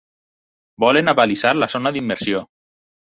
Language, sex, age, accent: Catalan, male, 40-49, valencià